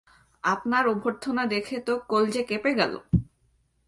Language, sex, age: Bengali, female, 19-29